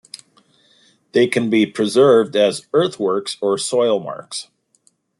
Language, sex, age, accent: English, male, 60-69, United States English